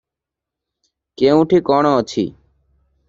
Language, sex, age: Odia, male, under 19